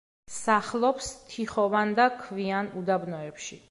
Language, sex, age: Georgian, female, 30-39